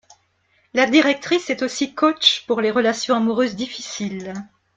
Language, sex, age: French, female, 50-59